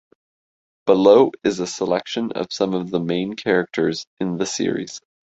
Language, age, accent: English, 30-39, Canadian English